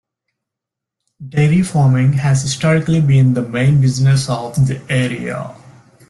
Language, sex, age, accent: English, male, 30-39, India and South Asia (India, Pakistan, Sri Lanka)